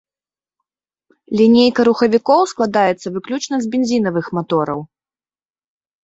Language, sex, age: Belarusian, female, 30-39